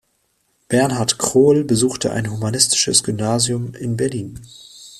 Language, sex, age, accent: German, male, 30-39, Deutschland Deutsch